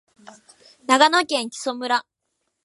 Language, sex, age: Japanese, female, under 19